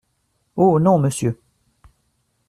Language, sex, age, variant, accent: French, male, 40-49, Français d'Amérique du Nord, Français du Canada